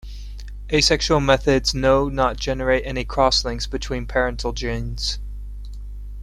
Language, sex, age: English, male, 19-29